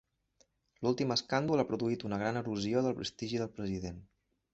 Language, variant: Catalan, Central